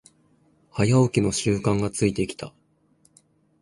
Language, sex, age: Japanese, female, 19-29